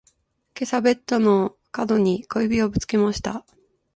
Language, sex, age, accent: Japanese, female, 50-59, 標準語